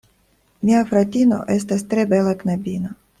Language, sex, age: Esperanto, female, 30-39